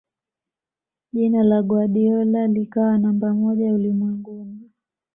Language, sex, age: Swahili, female, 19-29